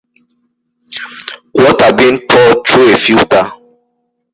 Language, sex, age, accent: English, male, 19-29, Southern African (South Africa, Zimbabwe, Namibia)